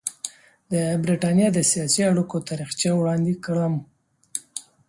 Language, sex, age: Pashto, male, 19-29